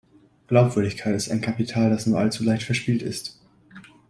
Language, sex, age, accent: German, male, under 19, Deutschland Deutsch